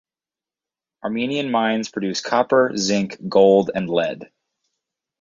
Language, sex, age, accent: English, male, 19-29, United States English